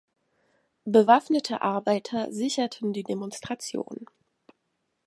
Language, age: German, 19-29